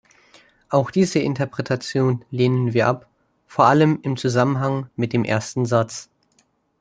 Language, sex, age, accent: German, male, under 19, Deutschland Deutsch